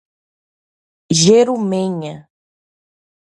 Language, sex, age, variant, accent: Portuguese, female, 30-39, Portuguese (Brasil), Mineiro